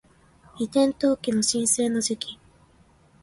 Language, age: Japanese, 19-29